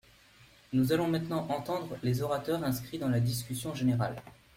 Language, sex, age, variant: French, male, 19-29, Français de métropole